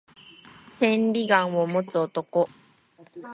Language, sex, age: Japanese, female, 19-29